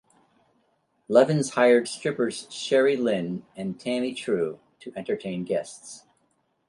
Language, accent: English, United States English